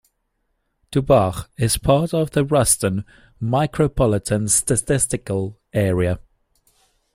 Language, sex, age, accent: English, male, 30-39, Southern African (South Africa, Zimbabwe, Namibia)